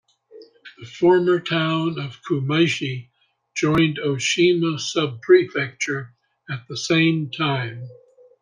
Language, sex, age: English, male, 80-89